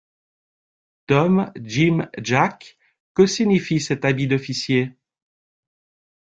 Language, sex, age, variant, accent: French, male, 40-49, Français d'Europe, Français de Suisse